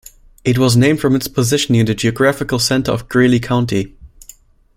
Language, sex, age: English, male, 19-29